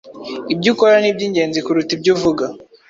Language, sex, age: Kinyarwanda, male, 19-29